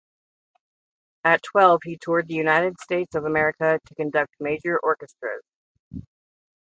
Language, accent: English, United States English